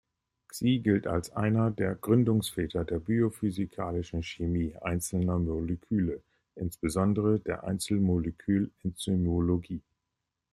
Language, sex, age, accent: German, male, 50-59, Deutschland Deutsch